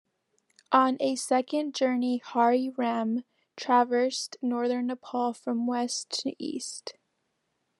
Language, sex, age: English, female, under 19